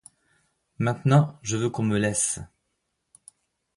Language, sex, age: French, male, 50-59